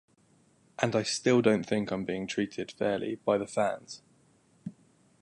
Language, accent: English, England English